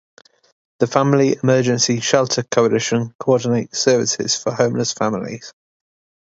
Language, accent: English, England English